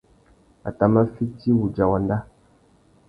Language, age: Tuki, 40-49